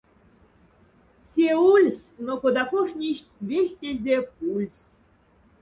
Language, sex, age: Moksha, female, 40-49